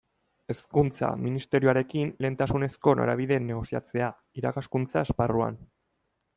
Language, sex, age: Basque, male, 30-39